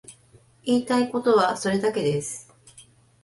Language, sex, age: Japanese, female, 50-59